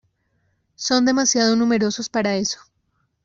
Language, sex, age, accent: Spanish, female, 19-29, Caribe: Cuba, Venezuela, Puerto Rico, República Dominicana, Panamá, Colombia caribeña, México caribeño, Costa del golfo de México